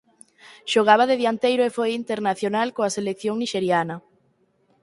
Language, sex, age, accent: Galician, female, 19-29, Central (sen gheada)